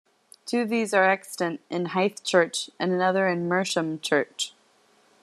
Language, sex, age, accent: English, female, 19-29, United States English